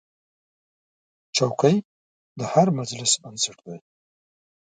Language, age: Pashto, 60-69